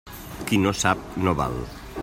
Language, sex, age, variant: Catalan, male, 40-49, Central